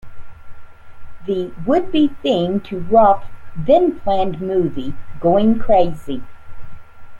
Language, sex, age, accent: English, female, 70-79, United States English